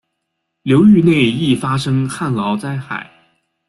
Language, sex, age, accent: Chinese, male, 30-39, 出生地：北京市